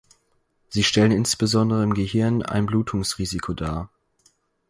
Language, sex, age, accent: German, male, under 19, Deutschland Deutsch